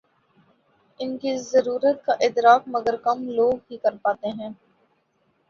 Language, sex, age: Urdu, female, 19-29